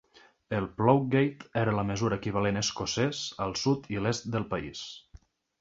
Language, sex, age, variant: Catalan, male, 19-29, Nord-Occidental